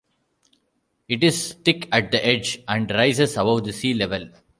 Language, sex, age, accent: English, male, 40-49, India and South Asia (India, Pakistan, Sri Lanka)